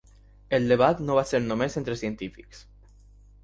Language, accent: Catalan, valencià